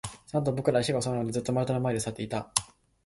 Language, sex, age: Japanese, male, 19-29